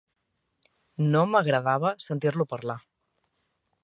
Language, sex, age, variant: Catalan, female, 40-49, Central